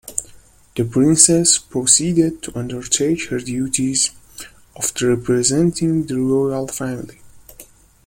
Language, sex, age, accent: English, male, 19-29, United States English